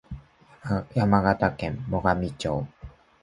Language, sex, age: Japanese, male, 19-29